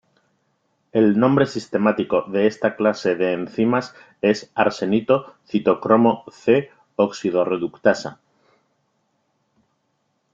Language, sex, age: Spanish, male, 40-49